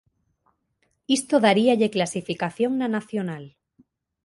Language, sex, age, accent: Galician, female, 30-39, Normativo (estándar)